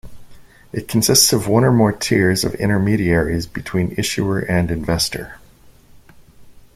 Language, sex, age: English, male, 50-59